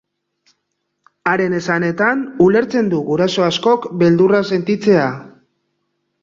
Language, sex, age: Basque, male, 40-49